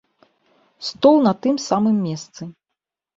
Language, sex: Belarusian, female